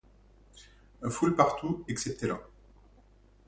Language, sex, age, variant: French, male, 40-49, Français de métropole